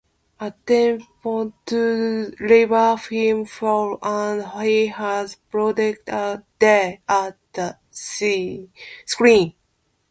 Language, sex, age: English, female, 30-39